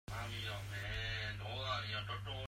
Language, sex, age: Hakha Chin, male, 19-29